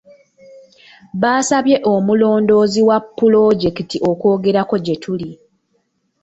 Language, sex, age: Ganda, female, 19-29